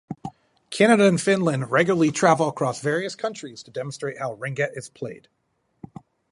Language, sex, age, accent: English, male, 40-49, United States English